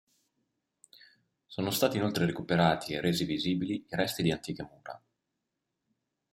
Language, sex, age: Italian, male, 30-39